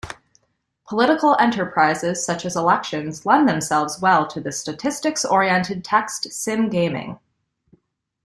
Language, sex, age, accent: English, female, 19-29, United States English